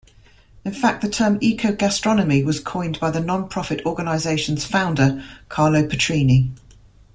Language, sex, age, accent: English, female, 50-59, England English